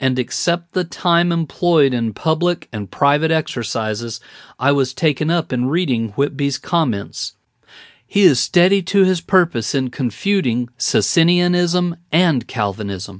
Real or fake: real